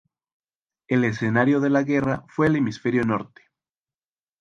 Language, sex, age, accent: Spanish, male, 19-29, México